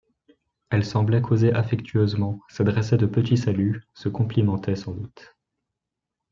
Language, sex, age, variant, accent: French, male, 19-29, Français d'Europe, Français de Suisse